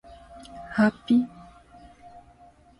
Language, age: English, 19-29